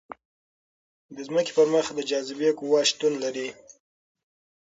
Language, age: Pashto, under 19